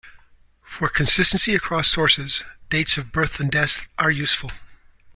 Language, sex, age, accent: English, male, 50-59, United States English